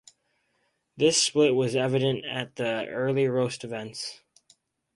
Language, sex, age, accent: English, male, under 19, United States English